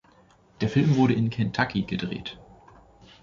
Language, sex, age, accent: German, male, 19-29, Deutschland Deutsch